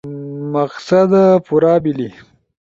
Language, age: Ushojo, 19-29